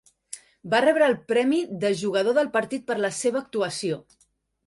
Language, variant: Catalan, Central